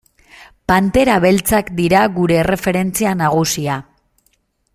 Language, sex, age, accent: Basque, female, 19-29, Mendebalekoa (Araba, Bizkaia, Gipuzkoako mendebaleko herri batzuk)